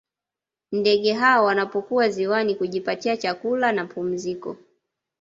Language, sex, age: Swahili, female, 19-29